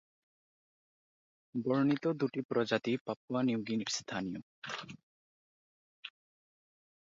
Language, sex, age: Bengali, male, under 19